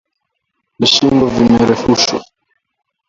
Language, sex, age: Swahili, male, under 19